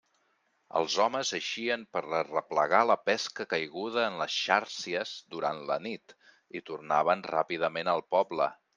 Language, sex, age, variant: Catalan, male, 40-49, Central